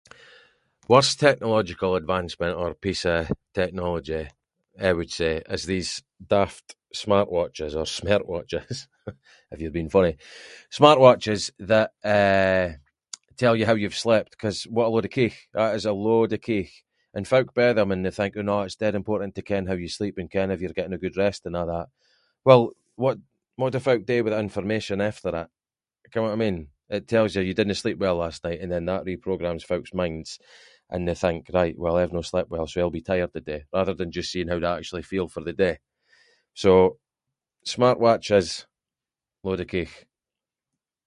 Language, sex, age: Scots, male, 30-39